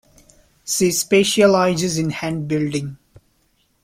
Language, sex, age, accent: English, male, 19-29, India and South Asia (India, Pakistan, Sri Lanka)